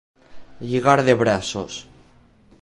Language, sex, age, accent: Catalan, male, under 19, valencià